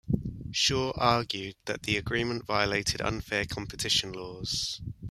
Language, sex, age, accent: English, male, 30-39, England English